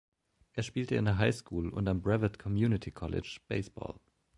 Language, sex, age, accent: German, male, 30-39, Deutschland Deutsch